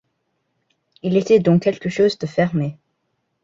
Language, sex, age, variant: French, male, under 19, Français de métropole